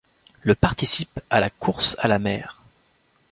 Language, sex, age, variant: French, male, 19-29, Français de métropole